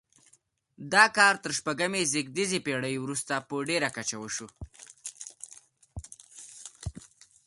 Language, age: Pashto, under 19